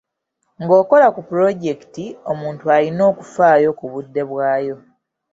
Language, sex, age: Ganda, female, 30-39